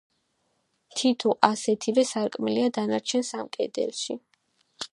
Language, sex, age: Georgian, female, 19-29